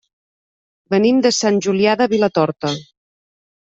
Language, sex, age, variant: Catalan, female, 40-49, Central